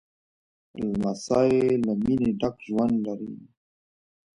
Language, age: Pashto, 19-29